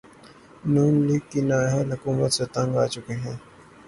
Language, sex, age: Urdu, male, 19-29